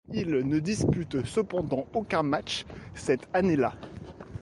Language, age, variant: French, 19-29, Français de métropole